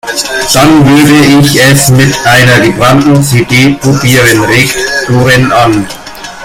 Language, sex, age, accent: German, male, 19-29, Deutschland Deutsch